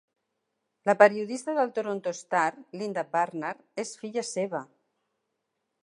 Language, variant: Catalan, Central